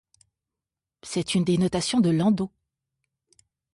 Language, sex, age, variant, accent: French, female, 40-49, Français d'Europe, Français de Suisse